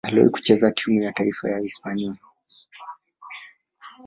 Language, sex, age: Swahili, male, 19-29